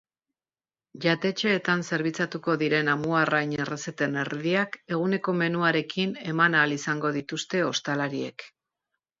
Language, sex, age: Basque, female, 50-59